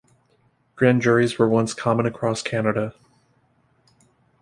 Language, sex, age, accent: English, male, 30-39, United States English